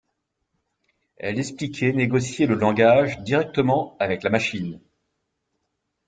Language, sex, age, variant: French, male, 40-49, Français de métropole